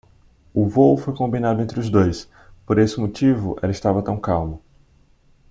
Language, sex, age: Portuguese, male, 19-29